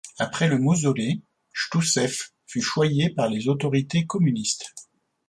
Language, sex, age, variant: French, male, 50-59, Français de métropole